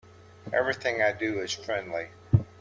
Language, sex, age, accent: English, male, 50-59, United States English